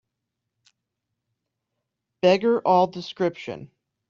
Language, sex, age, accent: English, male, 19-29, United States English